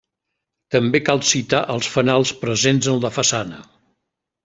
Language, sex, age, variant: Catalan, male, 70-79, Central